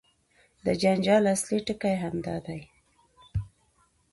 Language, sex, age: Pashto, female, 19-29